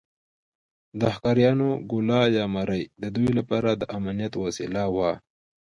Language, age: Pashto, 19-29